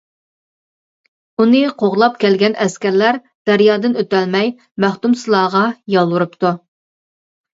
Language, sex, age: Uyghur, female, 40-49